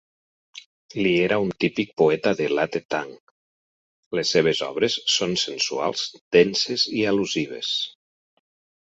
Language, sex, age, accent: Catalan, male, 40-49, occidental